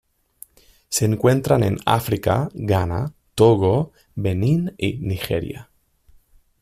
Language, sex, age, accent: Spanish, male, 30-39, España: Centro-Sur peninsular (Madrid, Toledo, Castilla-La Mancha)